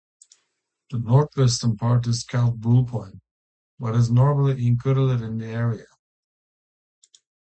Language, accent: English, United States English